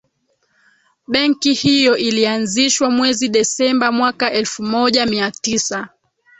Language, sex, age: Swahili, female, 19-29